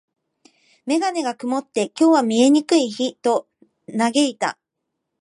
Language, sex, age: Japanese, female, 19-29